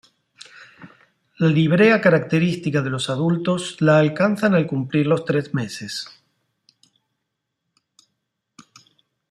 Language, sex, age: Spanish, male, 50-59